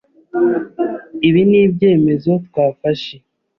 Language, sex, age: Kinyarwanda, male, 30-39